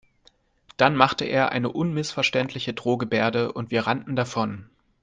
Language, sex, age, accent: German, male, 19-29, Deutschland Deutsch